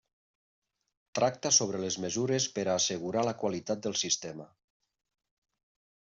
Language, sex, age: Catalan, male, 40-49